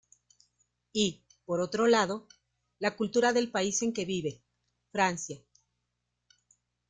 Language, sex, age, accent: Spanish, female, 40-49, México